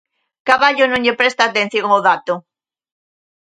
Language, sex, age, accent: Galician, female, 30-39, Central (gheada)